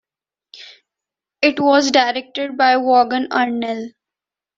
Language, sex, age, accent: English, female, 19-29, India and South Asia (India, Pakistan, Sri Lanka)